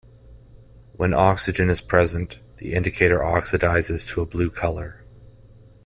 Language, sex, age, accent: English, male, 30-39, Canadian English